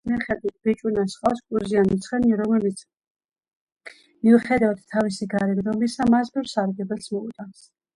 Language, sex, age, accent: Georgian, female, 40-49, ჩვეულებრივი